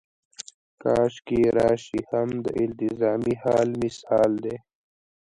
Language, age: Pashto, under 19